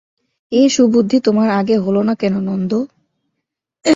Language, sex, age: Bengali, female, 19-29